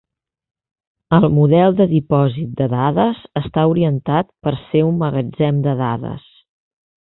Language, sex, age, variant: Catalan, female, 40-49, Central